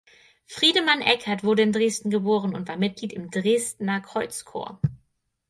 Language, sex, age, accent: German, female, 19-29, Deutschland Deutsch